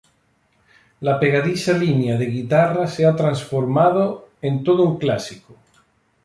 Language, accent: Spanish, España: Sur peninsular (Andalucia, Extremadura, Murcia)